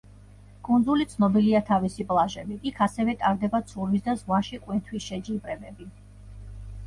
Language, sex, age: Georgian, female, 40-49